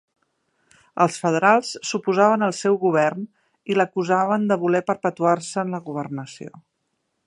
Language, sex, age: Catalan, female, 50-59